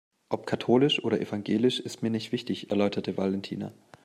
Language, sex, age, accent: German, male, 19-29, Deutschland Deutsch